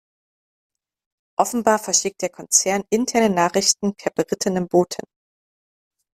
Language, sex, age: German, female, 30-39